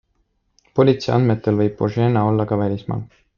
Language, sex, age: Estonian, male, 19-29